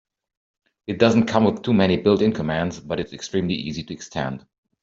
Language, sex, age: English, male, 50-59